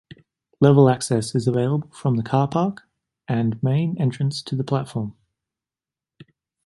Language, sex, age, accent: English, male, 19-29, Australian English